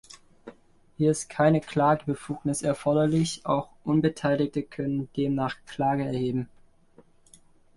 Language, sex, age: German, male, 19-29